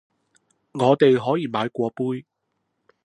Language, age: Cantonese, 30-39